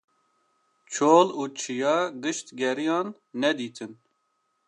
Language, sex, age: Kurdish, male, under 19